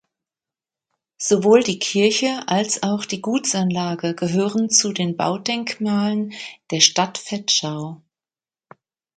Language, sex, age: German, female, 50-59